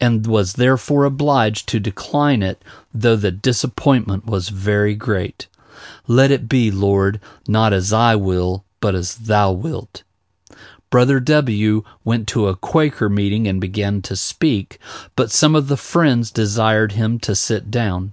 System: none